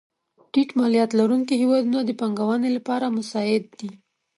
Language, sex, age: Pashto, female, 19-29